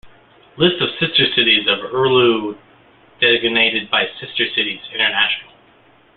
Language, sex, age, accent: English, male, 19-29, United States English